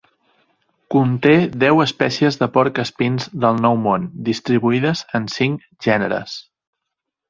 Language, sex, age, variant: Catalan, male, 30-39, Central